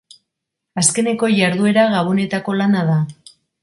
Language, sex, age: Basque, female, 40-49